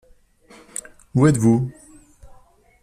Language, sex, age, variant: French, male, 50-59, Français de métropole